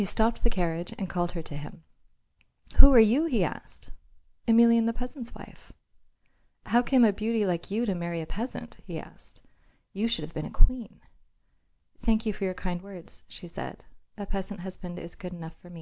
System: none